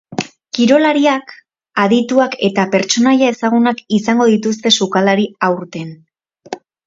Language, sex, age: Basque, female, 19-29